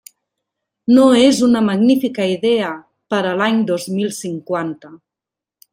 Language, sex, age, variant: Catalan, female, 50-59, Central